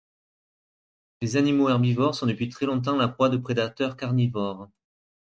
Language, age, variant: French, 30-39, Français de métropole